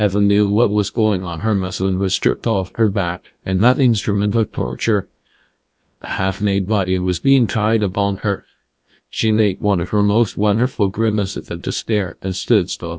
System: TTS, GlowTTS